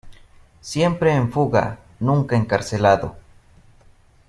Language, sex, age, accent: Spanish, male, 19-29, México